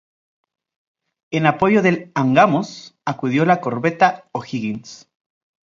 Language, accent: Spanish, México